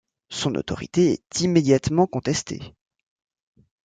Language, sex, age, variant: French, male, 19-29, Français de métropole